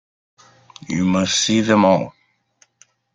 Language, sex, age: English, male, 30-39